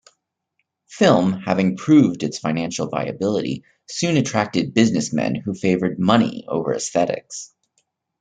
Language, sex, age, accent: English, male, 30-39, United States English